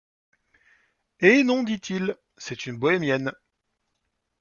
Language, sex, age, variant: French, male, 30-39, Français de métropole